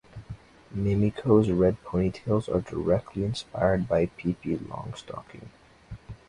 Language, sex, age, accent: English, male, under 19, United States English